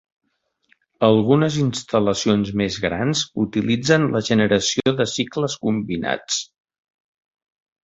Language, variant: Catalan, Central